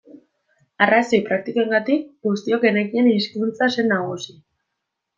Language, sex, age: Basque, female, 19-29